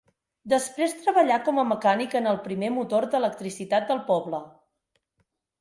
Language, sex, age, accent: Catalan, female, 30-39, Oriental